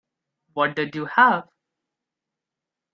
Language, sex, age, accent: English, male, 19-29, India and South Asia (India, Pakistan, Sri Lanka)